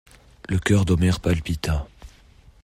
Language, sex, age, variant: French, male, under 19, Français de métropole